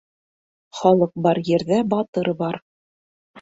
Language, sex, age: Bashkir, female, 30-39